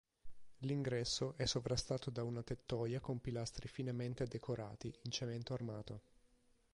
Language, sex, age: Italian, male, 30-39